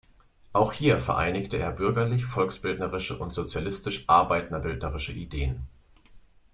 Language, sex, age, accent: German, male, 30-39, Deutschland Deutsch